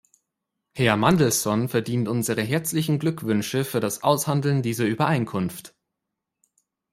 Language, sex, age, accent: German, male, 19-29, Deutschland Deutsch